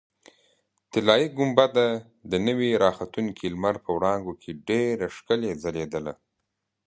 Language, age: Pashto, 30-39